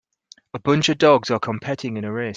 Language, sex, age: English, male, 40-49